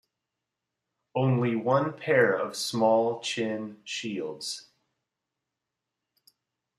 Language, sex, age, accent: English, male, 30-39, United States English